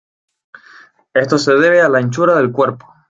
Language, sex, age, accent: Spanish, male, 19-29, España: Islas Canarias